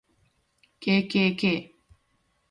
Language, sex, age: Japanese, female, 19-29